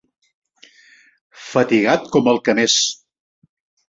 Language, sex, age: Catalan, male, 70-79